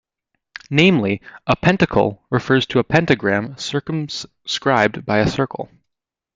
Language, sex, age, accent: English, male, under 19, United States English